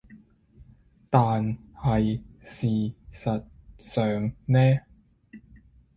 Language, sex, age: Chinese, male, 19-29